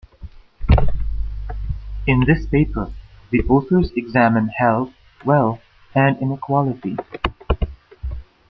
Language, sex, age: English, male, 30-39